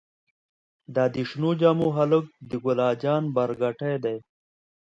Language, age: Pashto, 30-39